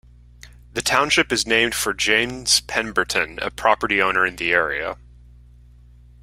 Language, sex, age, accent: English, male, 19-29, United States English